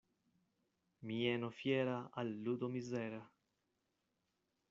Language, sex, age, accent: Esperanto, male, 19-29, Internacia